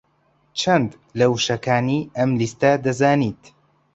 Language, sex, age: Central Kurdish, male, 19-29